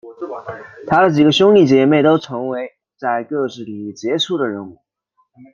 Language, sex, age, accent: Chinese, male, 19-29, 出生地：湖北省